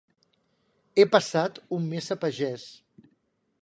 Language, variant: Catalan, Central